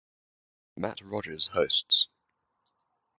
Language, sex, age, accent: English, male, 19-29, England English